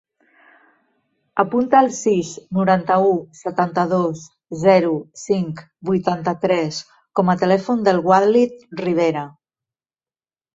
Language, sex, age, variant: Catalan, female, 50-59, Central